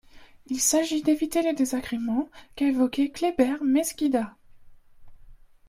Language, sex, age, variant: French, female, 19-29, Français de métropole